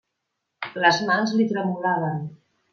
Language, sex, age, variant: Catalan, female, 50-59, Central